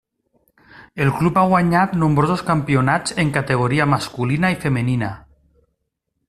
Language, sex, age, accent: Catalan, male, 40-49, valencià